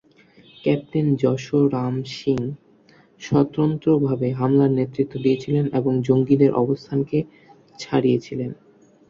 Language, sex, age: Bengali, male, under 19